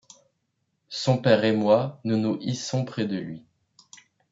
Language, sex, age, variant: French, male, under 19, Français de métropole